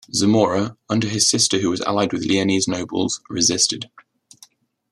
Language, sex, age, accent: English, male, 19-29, England English